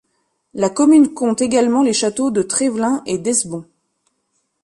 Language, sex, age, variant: French, female, 30-39, Français de métropole